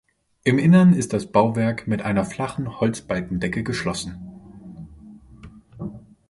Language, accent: German, Deutschland Deutsch